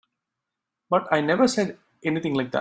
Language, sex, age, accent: English, male, 19-29, India and South Asia (India, Pakistan, Sri Lanka)